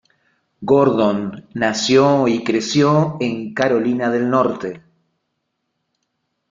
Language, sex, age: Spanish, male, 50-59